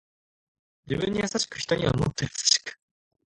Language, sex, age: Japanese, male, 19-29